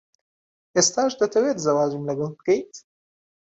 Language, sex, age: Central Kurdish, male, 19-29